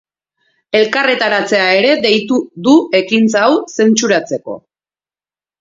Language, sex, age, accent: Basque, female, 40-49, Erdialdekoa edo Nafarra (Gipuzkoa, Nafarroa)